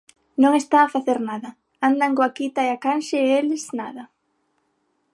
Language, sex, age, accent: Galician, female, under 19, Normativo (estándar); Neofalante